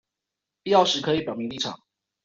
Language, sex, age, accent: Chinese, male, 30-39, 出生地：臺北市